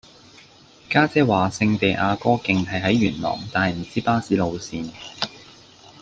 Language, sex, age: Cantonese, male, 19-29